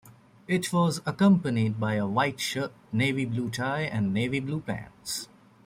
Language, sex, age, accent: English, male, 19-29, United States English